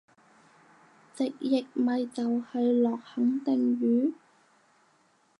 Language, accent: Cantonese, 广州音